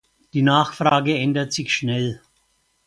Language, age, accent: German, 70-79, Deutschland Deutsch